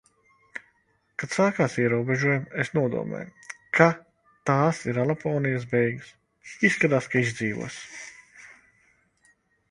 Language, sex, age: Latvian, male, 30-39